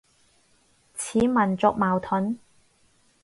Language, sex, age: Cantonese, female, 19-29